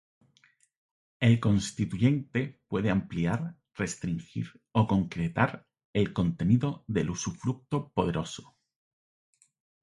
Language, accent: Spanish, España: Sur peninsular (Andalucia, Extremadura, Murcia)